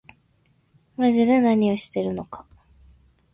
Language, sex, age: Japanese, female, 19-29